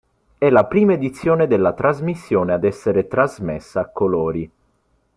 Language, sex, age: Italian, male, 19-29